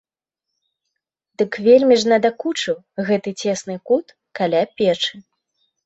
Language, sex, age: Belarusian, female, 19-29